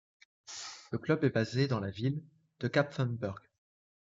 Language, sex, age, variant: French, male, 30-39, Français de métropole